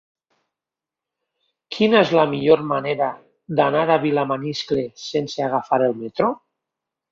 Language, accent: Catalan, valencià